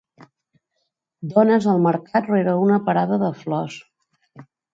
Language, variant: Catalan, Balear